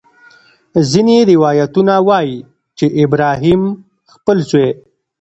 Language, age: Pashto, 30-39